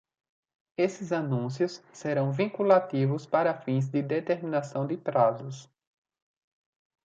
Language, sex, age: Portuguese, male, 19-29